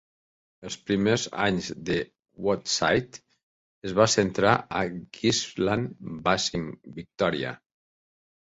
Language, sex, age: Catalan, male, 60-69